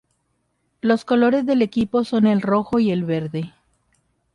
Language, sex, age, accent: Spanish, female, 30-39, México